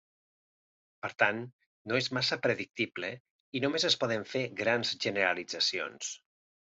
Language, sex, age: Catalan, male, 40-49